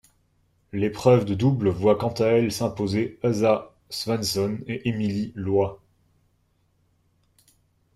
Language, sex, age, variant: French, male, 19-29, Français de métropole